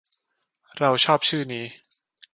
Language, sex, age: Thai, male, under 19